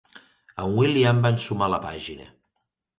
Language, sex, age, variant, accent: Catalan, male, 40-49, Central, tarragoní